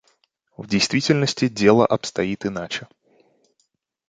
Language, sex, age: Russian, male, 19-29